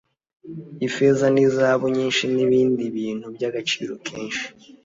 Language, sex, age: Kinyarwanda, male, 19-29